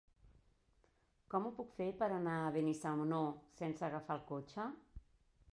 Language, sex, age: Catalan, female, 40-49